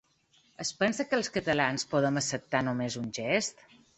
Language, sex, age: Catalan, female, 30-39